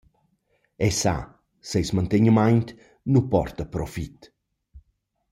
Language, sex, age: Romansh, male, 40-49